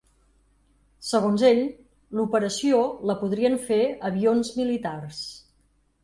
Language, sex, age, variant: Catalan, female, 40-49, Central